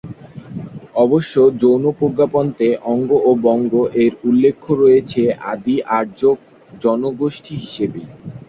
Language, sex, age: Bengali, male, 19-29